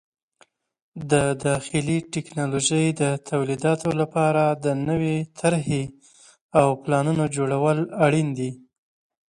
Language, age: Pashto, 30-39